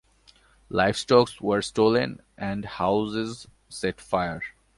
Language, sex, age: English, male, 19-29